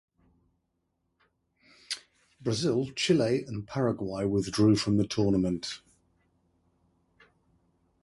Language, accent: English, England English